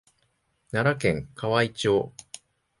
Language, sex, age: Japanese, male, 40-49